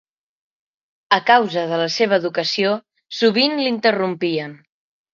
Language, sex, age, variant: Catalan, male, under 19, Central